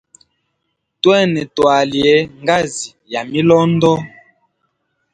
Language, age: Hemba, 30-39